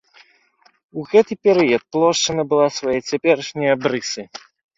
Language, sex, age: Belarusian, male, 19-29